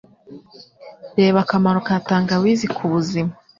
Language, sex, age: Kinyarwanda, female, 19-29